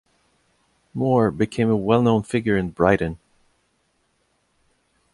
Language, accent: English, Canadian English